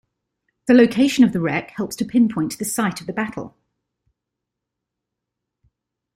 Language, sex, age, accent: English, female, 40-49, England English